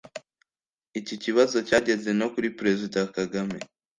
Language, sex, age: Kinyarwanda, male, under 19